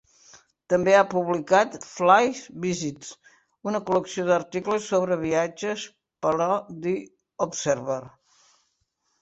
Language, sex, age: Catalan, female, 70-79